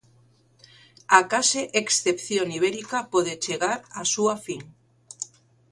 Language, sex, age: Galician, female, 50-59